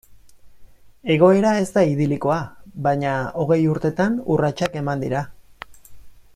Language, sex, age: Basque, male, 40-49